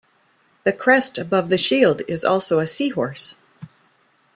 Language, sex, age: English, female, 60-69